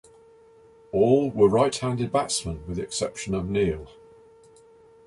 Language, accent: English, England English